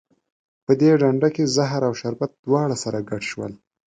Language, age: Pashto, 19-29